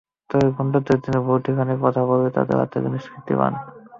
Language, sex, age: Bengali, male, 19-29